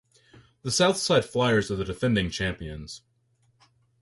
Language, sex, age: English, male, 19-29